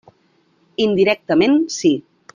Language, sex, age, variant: Catalan, female, 40-49, Central